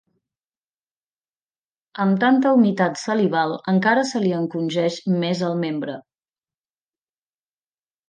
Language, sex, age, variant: Catalan, female, 30-39, Nord-Occidental